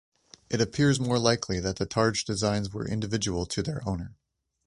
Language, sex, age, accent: English, male, 30-39, United States English